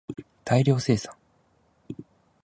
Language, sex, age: Japanese, male, under 19